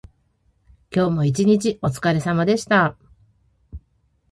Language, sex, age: Japanese, female, 40-49